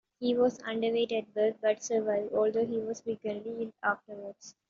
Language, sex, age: English, female, 19-29